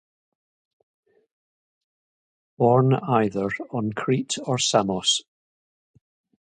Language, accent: English, Scottish English